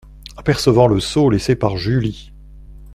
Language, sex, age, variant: French, male, 60-69, Français de métropole